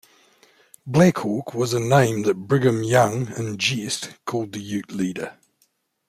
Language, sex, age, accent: English, male, 50-59, New Zealand English